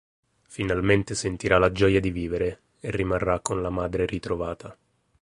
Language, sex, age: Italian, male, 30-39